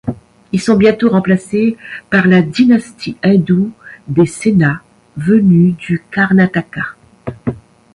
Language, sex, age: French, female, 60-69